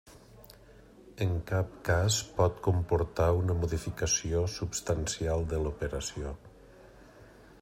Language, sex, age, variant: Catalan, male, 50-59, Nord-Occidental